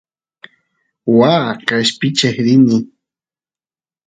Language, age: Santiago del Estero Quichua, 30-39